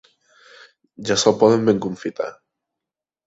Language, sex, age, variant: Catalan, male, 19-29, Central